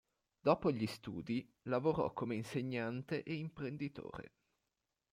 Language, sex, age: Italian, male, 19-29